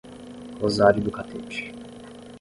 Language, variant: Portuguese, Portuguese (Brasil)